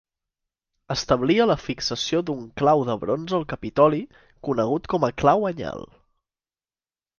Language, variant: Catalan, Central